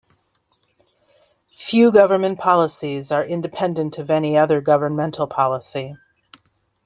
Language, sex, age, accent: English, female, 40-49, United States English